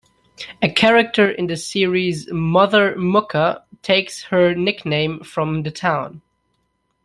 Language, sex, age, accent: English, male, 19-29, United States English